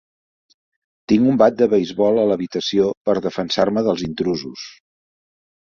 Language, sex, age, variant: Catalan, male, 50-59, Central